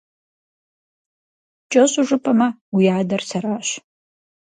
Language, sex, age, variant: Kabardian, female, 30-39, Адыгэбзэ (Къэбэрдей, Кирил, Урысей)